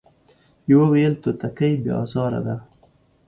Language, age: Pashto, 19-29